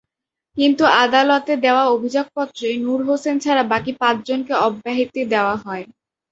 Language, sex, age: Bengali, female, under 19